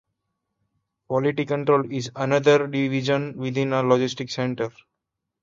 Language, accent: English, India and South Asia (India, Pakistan, Sri Lanka)